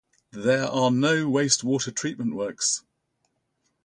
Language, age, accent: English, 70-79, England English